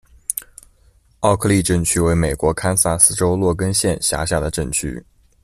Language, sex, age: Chinese, male, under 19